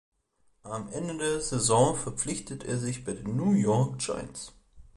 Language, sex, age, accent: German, male, 19-29, Deutschland Deutsch